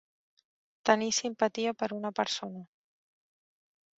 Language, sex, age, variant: Catalan, female, 30-39, Central